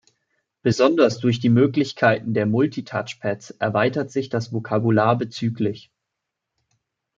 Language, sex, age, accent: German, male, 19-29, Deutschland Deutsch